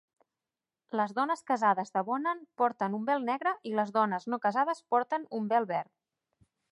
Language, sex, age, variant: Catalan, female, 30-39, Central